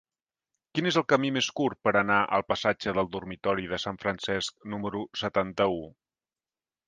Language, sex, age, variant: Catalan, male, 50-59, Central